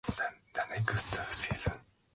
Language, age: English, 19-29